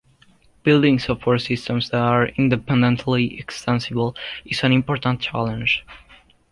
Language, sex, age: English, male, under 19